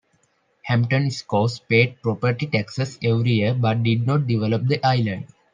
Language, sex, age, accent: English, male, 19-29, India and South Asia (India, Pakistan, Sri Lanka)